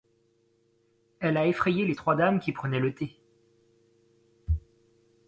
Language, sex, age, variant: French, male, 30-39, Français de métropole